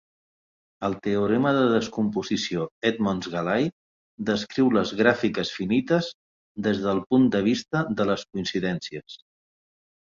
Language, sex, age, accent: Catalan, male, 50-59, Neutre